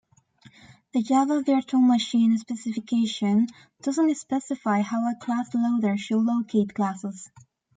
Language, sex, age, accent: English, female, 19-29, Irish English